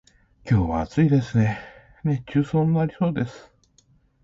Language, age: Japanese, 40-49